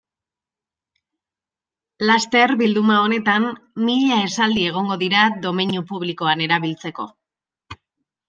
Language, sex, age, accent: Basque, female, 19-29, Erdialdekoa edo Nafarra (Gipuzkoa, Nafarroa)